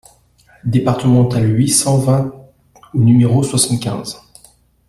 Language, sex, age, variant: French, male, 30-39, Français de métropole